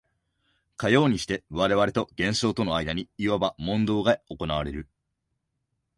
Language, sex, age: Japanese, male, 19-29